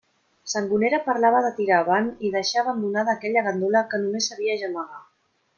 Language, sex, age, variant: Catalan, female, 30-39, Central